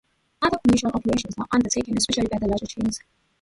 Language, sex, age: English, female, 30-39